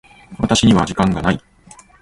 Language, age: Japanese, 40-49